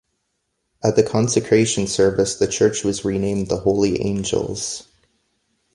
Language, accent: English, United States English